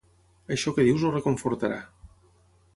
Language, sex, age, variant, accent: Catalan, male, 40-49, Tortosí, nord-occidental; Tortosí